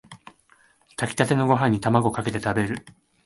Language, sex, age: Japanese, male, 19-29